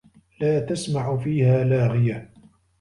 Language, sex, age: Arabic, male, 30-39